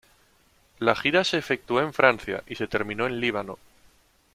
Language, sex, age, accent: Spanish, male, 19-29, España: Norte peninsular (Asturias, Castilla y León, Cantabria, País Vasco, Navarra, Aragón, La Rioja, Guadalajara, Cuenca)